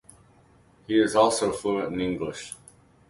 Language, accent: English, United States English